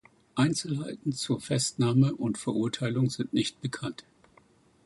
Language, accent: German, Deutschland Deutsch